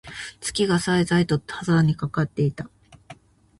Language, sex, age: Japanese, female, 50-59